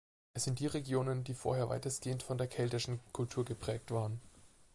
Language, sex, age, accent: German, male, 19-29, Deutschland Deutsch